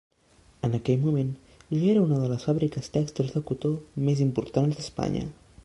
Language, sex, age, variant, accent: Catalan, male, under 19, Central, central